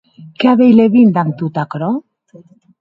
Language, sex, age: Occitan, female, 40-49